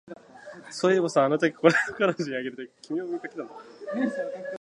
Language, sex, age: Japanese, male, 19-29